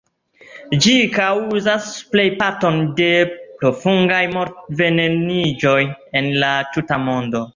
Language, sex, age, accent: Esperanto, male, 19-29, Internacia